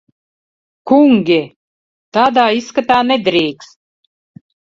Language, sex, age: Latvian, female, 50-59